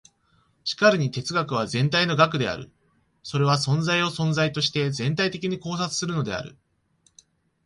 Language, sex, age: Japanese, male, 19-29